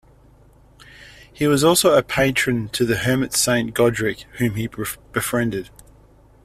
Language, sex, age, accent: English, male, 30-39, Australian English